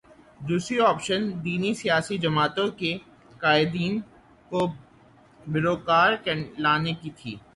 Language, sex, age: Urdu, male, 19-29